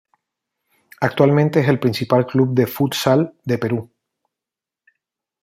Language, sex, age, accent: Spanish, male, 40-49, España: Islas Canarias